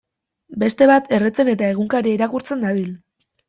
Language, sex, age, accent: Basque, female, under 19, Erdialdekoa edo Nafarra (Gipuzkoa, Nafarroa)